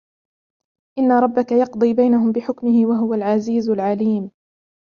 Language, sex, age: Arabic, female, 19-29